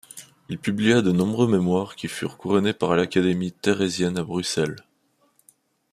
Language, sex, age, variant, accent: French, male, 19-29, Français d'Europe, Français de Suisse